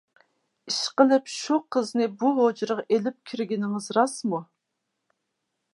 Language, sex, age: Uyghur, female, 40-49